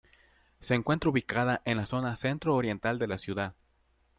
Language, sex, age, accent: Spanish, male, 19-29, América central